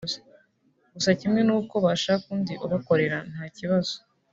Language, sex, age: Kinyarwanda, female, 19-29